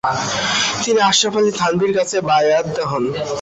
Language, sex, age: Bengali, male, under 19